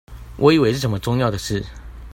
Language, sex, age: Chinese, male, 19-29